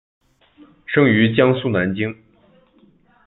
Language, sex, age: Chinese, male, 19-29